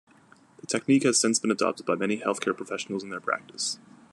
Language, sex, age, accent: English, male, 19-29, United States English